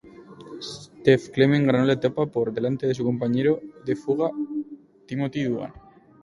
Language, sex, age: Spanish, male, 19-29